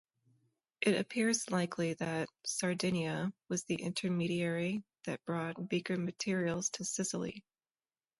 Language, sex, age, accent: English, female, 30-39, United States English